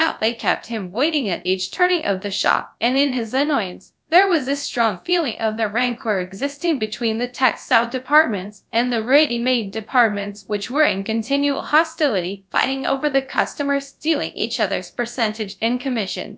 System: TTS, GradTTS